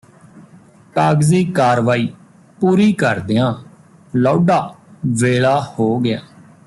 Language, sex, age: Punjabi, male, 30-39